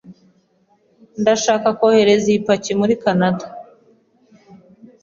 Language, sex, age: Kinyarwanda, female, 40-49